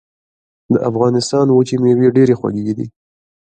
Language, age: Pashto, 19-29